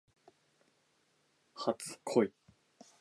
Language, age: Japanese, 19-29